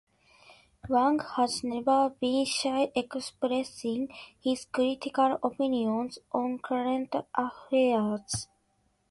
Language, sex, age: English, female, 19-29